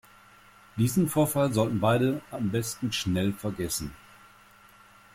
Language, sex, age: German, male, 60-69